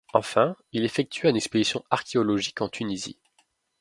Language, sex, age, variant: French, male, 19-29, Français de métropole